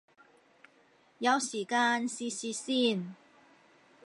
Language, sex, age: Cantonese, female, 40-49